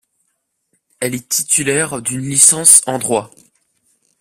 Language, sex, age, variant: French, male, under 19, Français de métropole